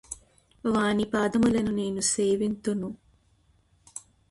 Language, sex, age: Telugu, female, 30-39